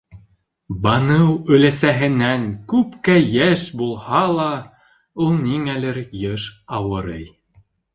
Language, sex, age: Bashkir, male, 19-29